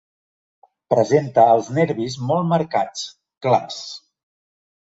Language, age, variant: Catalan, 40-49, Central